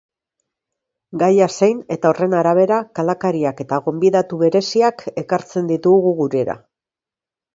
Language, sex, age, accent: Basque, female, 40-49, Mendebalekoa (Araba, Bizkaia, Gipuzkoako mendebaleko herri batzuk)